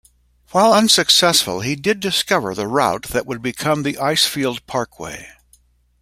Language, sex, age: English, male, 60-69